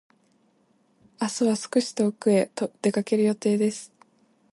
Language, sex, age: Japanese, female, 19-29